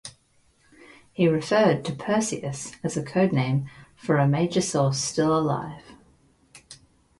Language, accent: English, Australian English